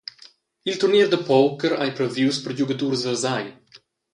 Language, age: Romansh, 19-29